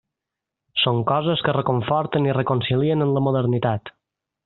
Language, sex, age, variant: Catalan, male, 19-29, Balear